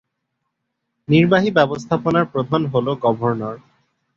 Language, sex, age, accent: Bengali, male, 19-29, Bangladeshi